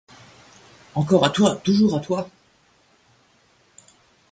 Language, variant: French, Français de métropole